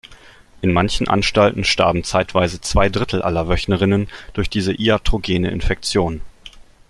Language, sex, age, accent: German, male, 19-29, Deutschland Deutsch